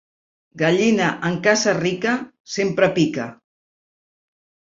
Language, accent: Catalan, Barceloní